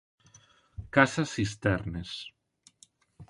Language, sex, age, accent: Galician, male, 30-39, Normativo (estándar)